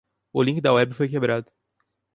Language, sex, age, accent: Portuguese, male, 19-29, Mineiro